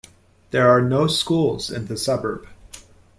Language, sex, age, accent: English, male, 30-39, United States English